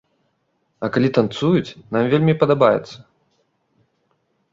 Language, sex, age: Belarusian, male, 30-39